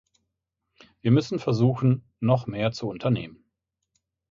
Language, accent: German, Deutschland Deutsch; Hochdeutsch